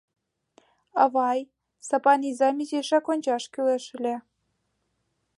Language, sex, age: Mari, female, under 19